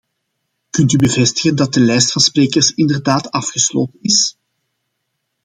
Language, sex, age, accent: Dutch, male, 40-49, Belgisch Nederlands